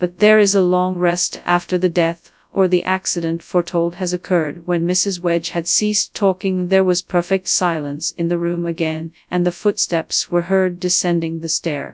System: TTS, FastPitch